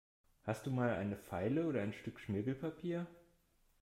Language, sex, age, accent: German, male, 19-29, Deutschland Deutsch